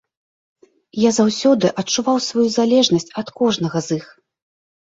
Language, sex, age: Belarusian, female, 19-29